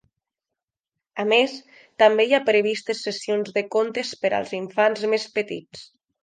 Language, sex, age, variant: Catalan, female, 19-29, Nord-Occidental